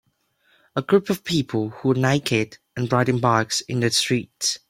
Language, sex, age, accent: English, male, 19-29, England English